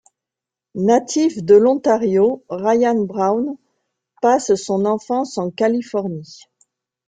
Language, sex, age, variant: French, female, 40-49, Français de métropole